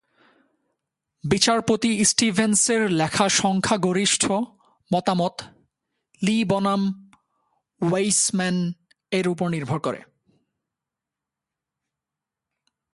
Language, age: Bengali, 19-29